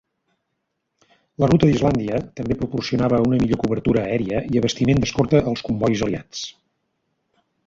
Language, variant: Catalan, Central